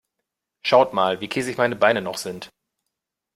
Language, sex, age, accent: German, male, 30-39, Deutschland Deutsch